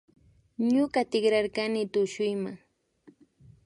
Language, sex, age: Imbabura Highland Quichua, female, 30-39